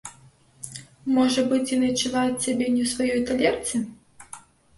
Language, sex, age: Belarusian, female, 19-29